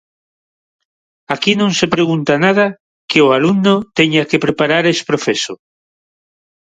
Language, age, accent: Galician, 40-49, Neofalante